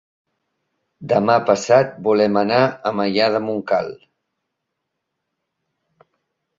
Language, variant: Catalan, Central